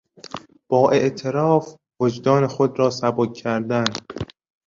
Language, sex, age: Persian, male, 19-29